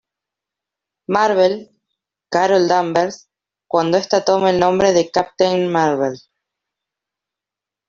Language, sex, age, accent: Spanish, female, 19-29, Rioplatense: Argentina, Uruguay, este de Bolivia, Paraguay